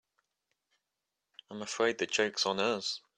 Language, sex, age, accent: English, male, 19-29, England English